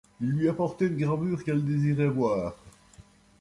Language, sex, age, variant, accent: French, male, 70-79, Français d'Europe, Français de Belgique